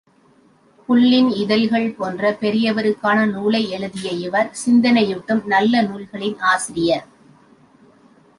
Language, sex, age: Tamil, female, 40-49